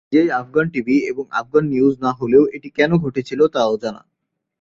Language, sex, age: Bengali, male, 19-29